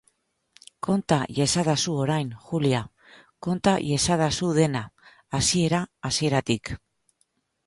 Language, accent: Basque, Mendebalekoa (Araba, Bizkaia, Gipuzkoako mendebaleko herri batzuk)